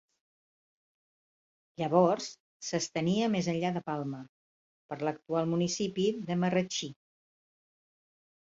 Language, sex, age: Catalan, female, 60-69